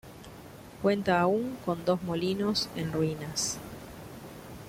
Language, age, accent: Spanish, 50-59, Rioplatense: Argentina, Uruguay, este de Bolivia, Paraguay